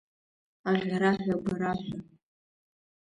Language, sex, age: Abkhazian, female, under 19